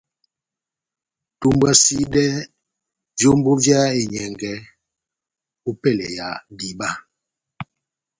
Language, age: Batanga, 70-79